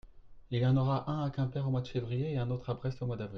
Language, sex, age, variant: French, male, 30-39, Français de métropole